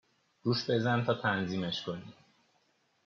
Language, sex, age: Persian, male, 19-29